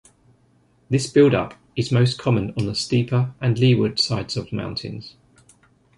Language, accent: English, England English